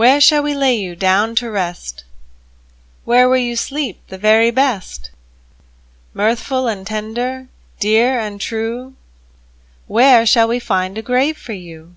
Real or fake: real